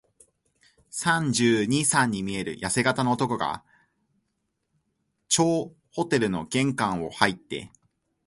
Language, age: Japanese, 19-29